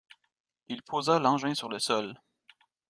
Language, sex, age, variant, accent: French, male, 19-29, Français d'Amérique du Nord, Français du Canada